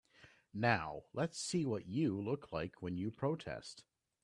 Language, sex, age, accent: English, male, 40-49, Canadian English